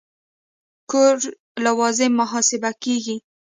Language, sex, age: Pashto, female, 19-29